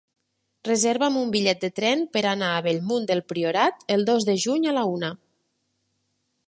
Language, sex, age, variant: Catalan, female, 30-39, Nord-Occidental